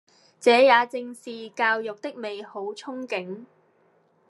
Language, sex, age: Cantonese, female, 30-39